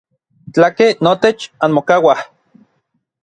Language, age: Orizaba Nahuatl, 30-39